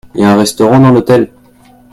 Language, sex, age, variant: French, male, 19-29, Français de métropole